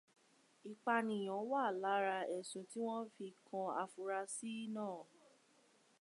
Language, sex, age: Yoruba, female, 19-29